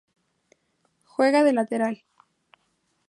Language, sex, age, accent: Spanish, female, 19-29, México